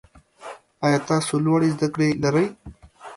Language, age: Pashto, 19-29